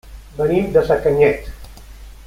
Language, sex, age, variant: Catalan, male, 60-69, Central